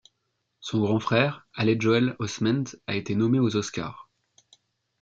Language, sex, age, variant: French, male, under 19, Français de métropole